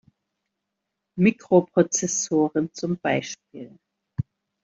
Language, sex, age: German, female, 60-69